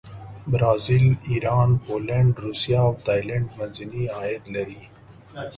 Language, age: Pashto, 30-39